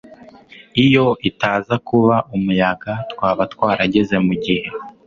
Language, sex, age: Kinyarwanda, male, 19-29